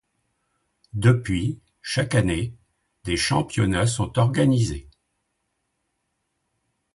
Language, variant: French, Français de métropole